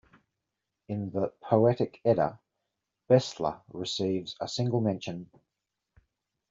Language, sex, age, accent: English, male, 40-49, Australian English